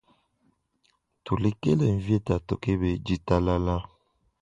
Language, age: Luba-Lulua, 19-29